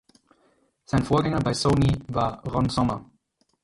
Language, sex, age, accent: German, male, 30-39, Deutschland Deutsch